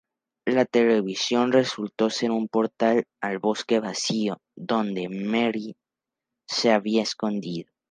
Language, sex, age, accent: Spanish, male, under 19, México